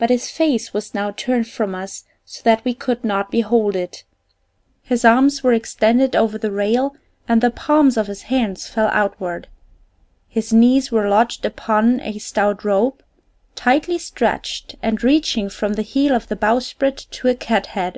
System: none